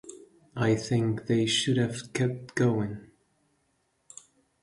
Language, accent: English, United States English